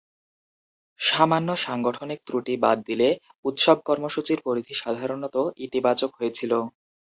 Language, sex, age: Bengali, male, 19-29